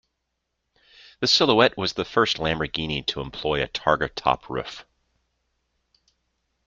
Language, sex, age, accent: English, male, 50-59, United States English